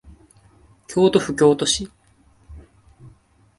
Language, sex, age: Japanese, male, 19-29